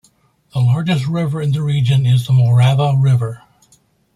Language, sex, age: English, male, 60-69